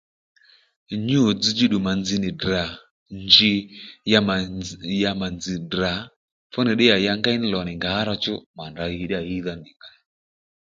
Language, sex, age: Lendu, male, 30-39